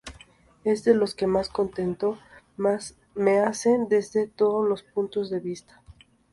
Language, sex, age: Spanish, female, under 19